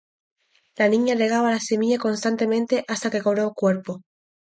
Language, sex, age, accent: Spanish, female, 19-29, España: Islas Canarias